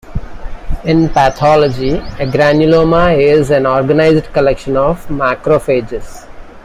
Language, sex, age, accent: English, male, 40-49, India and South Asia (India, Pakistan, Sri Lanka)